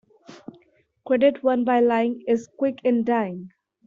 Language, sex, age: English, female, 19-29